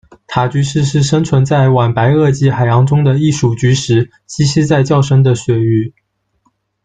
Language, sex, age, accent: Chinese, male, 19-29, 出生地：福建省